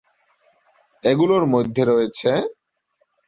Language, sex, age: Bengali, male, 19-29